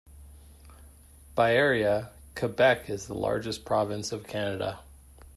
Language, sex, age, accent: English, male, 40-49, United States English